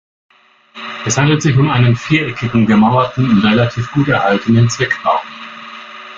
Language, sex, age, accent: German, male, 50-59, Deutschland Deutsch